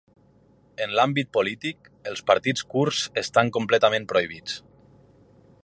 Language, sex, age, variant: Catalan, male, 30-39, Nord-Occidental